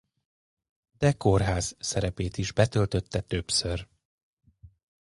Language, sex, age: Hungarian, male, 40-49